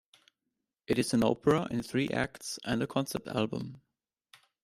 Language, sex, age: English, male, 19-29